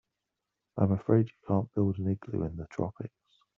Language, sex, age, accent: English, male, 30-39, England English